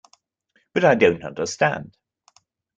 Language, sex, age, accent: English, male, 60-69, England English